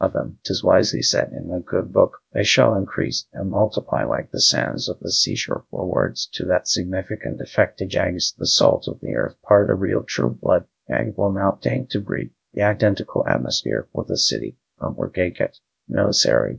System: TTS, GradTTS